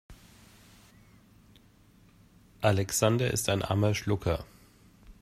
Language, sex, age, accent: German, male, 40-49, Deutschland Deutsch